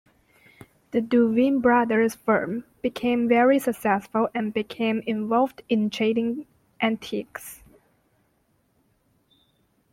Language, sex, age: English, female, 19-29